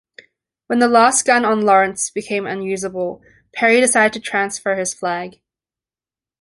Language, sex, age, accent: English, female, 19-29, Australian English